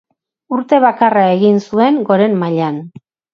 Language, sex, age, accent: Basque, female, 40-49, Erdialdekoa edo Nafarra (Gipuzkoa, Nafarroa)